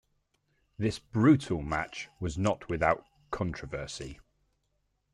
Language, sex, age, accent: English, male, 30-39, England English